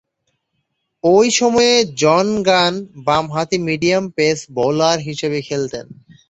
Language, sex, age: Bengali, male, 30-39